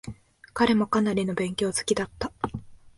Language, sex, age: Japanese, female, 19-29